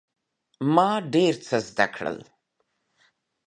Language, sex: Pashto, female